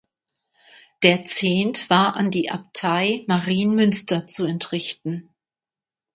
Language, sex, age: German, female, 50-59